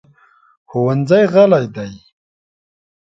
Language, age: Pashto, 19-29